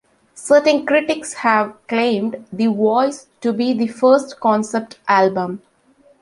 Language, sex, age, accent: English, female, 40-49, India and South Asia (India, Pakistan, Sri Lanka)